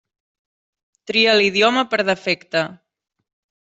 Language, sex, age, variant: Catalan, female, 40-49, Central